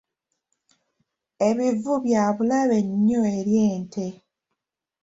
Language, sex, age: Ganda, female, 19-29